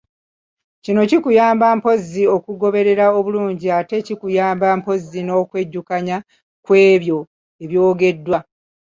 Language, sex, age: Ganda, female, 50-59